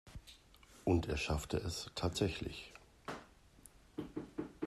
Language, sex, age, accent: German, male, 40-49, Deutschland Deutsch